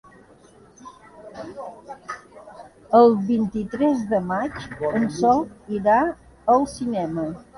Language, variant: Catalan, Central